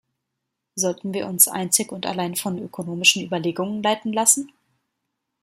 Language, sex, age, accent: German, female, 30-39, Deutschland Deutsch